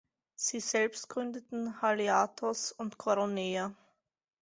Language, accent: German, Österreichisches Deutsch